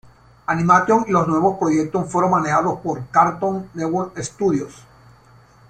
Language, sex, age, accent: Spanish, male, 60-69, Caribe: Cuba, Venezuela, Puerto Rico, República Dominicana, Panamá, Colombia caribeña, México caribeño, Costa del golfo de México